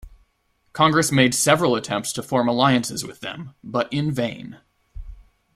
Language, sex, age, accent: English, male, 19-29, United States English